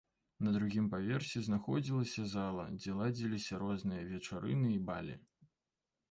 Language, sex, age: Belarusian, male, 19-29